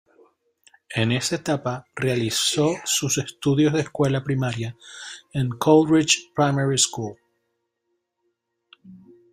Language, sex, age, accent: Spanish, male, 30-39, Caribe: Cuba, Venezuela, Puerto Rico, República Dominicana, Panamá, Colombia caribeña, México caribeño, Costa del golfo de México